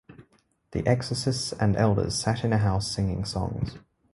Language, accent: English, Australian English